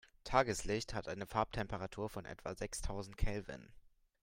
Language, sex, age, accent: German, male, under 19, Deutschland Deutsch